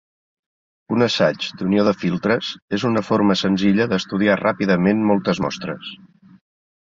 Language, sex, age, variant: Catalan, male, 50-59, Central